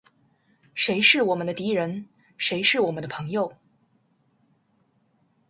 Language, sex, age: Chinese, female, 19-29